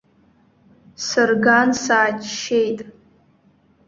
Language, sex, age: Abkhazian, female, under 19